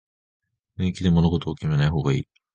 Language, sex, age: Japanese, male, under 19